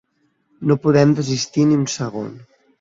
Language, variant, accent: Catalan, Central, central